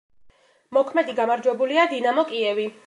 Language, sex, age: Georgian, female, 19-29